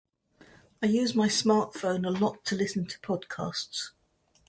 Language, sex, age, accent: English, female, 70-79, England English